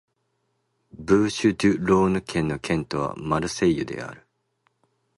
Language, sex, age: Japanese, male, 19-29